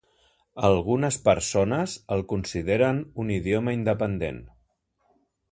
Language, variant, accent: Catalan, Central, central